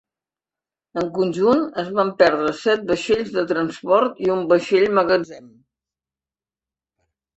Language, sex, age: Catalan, female, 70-79